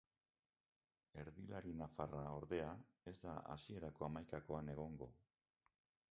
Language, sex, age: Basque, male, 50-59